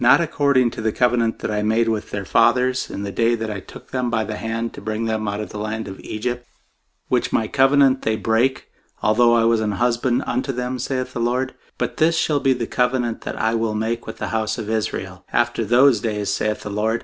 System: none